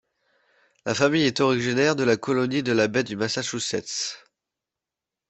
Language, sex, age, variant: French, male, 19-29, Français de métropole